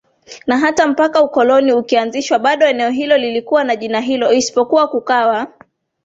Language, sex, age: Swahili, female, 19-29